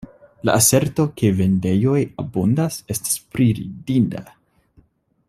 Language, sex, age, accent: Esperanto, male, 19-29, Internacia